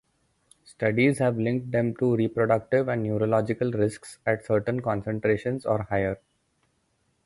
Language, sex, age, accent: English, male, 30-39, India and South Asia (India, Pakistan, Sri Lanka)